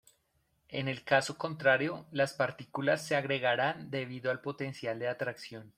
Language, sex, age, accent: Spanish, male, 30-39, Andino-Pacífico: Colombia, Perú, Ecuador, oeste de Bolivia y Venezuela andina